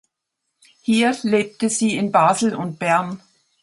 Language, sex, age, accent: German, female, 70-79, Deutschland Deutsch